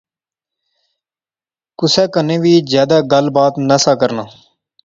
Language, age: Pahari-Potwari, 19-29